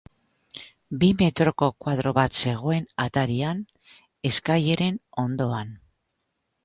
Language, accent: Basque, Mendebalekoa (Araba, Bizkaia, Gipuzkoako mendebaleko herri batzuk)